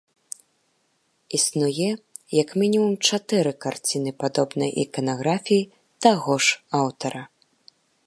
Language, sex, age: Belarusian, female, 19-29